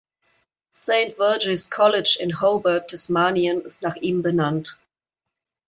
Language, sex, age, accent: German, female, 30-39, Deutschland Deutsch